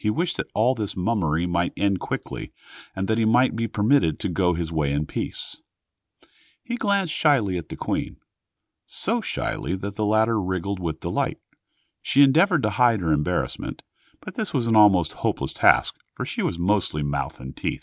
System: none